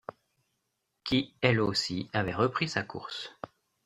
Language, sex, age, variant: French, male, 40-49, Français de métropole